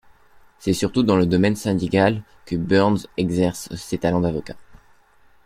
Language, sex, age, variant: French, male, 19-29, Français de métropole